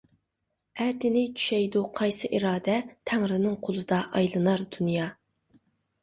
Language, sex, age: Uyghur, female, 19-29